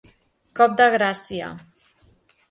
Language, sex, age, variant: Catalan, female, 40-49, Central